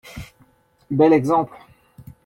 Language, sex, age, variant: French, male, 40-49, Français de métropole